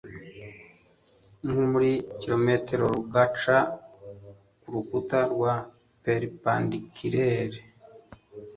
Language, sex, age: Kinyarwanda, male, 40-49